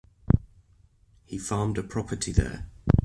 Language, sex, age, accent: English, male, 30-39, England English